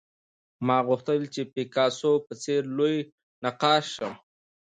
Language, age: Pashto, 40-49